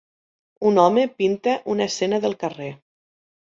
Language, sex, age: Catalan, female, 30-39